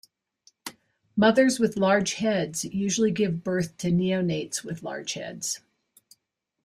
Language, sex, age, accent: English, female, 60-69, United States English